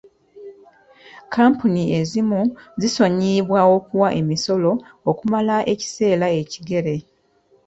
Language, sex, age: Ganda, female, 30-39